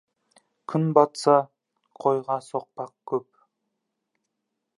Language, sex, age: Kazakh, male, 19-29